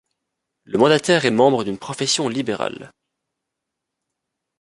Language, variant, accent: French, Français d'Europe, Français de Belgique